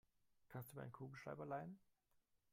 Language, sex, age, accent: German, male, 30-39, Deutschland Deutsch